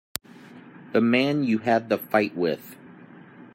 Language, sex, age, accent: English, male, 30-39, United States English